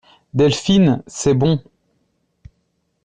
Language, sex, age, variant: French, male, 30-39, Français de métropole